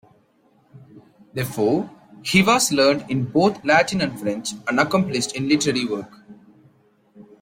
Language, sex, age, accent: English, male, 19-29, India and South Asia (India, Pakistan, Sri Lanka)